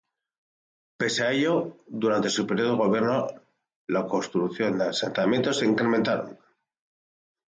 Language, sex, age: Spanish, male, 40-49